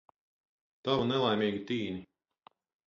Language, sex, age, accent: Latvian, male, 50-59, Vidus dialekts